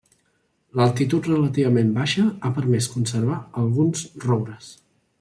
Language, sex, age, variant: Catalan, male, 19-29, Central